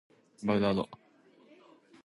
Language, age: English, 19-29